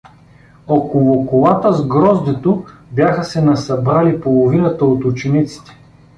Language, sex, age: Bulgarian, male, 40-49